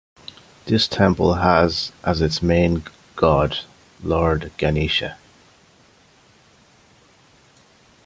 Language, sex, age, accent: English, male, 30-39, Irish English